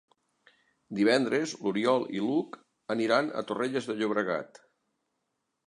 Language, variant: Catalan, Central